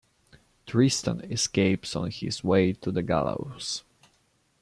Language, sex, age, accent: English, male, 19-29, England English